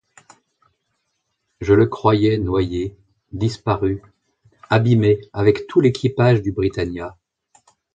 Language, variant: French, Français de métropole